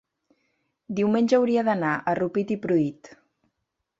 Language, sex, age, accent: Catalan, female, 30-39, gironí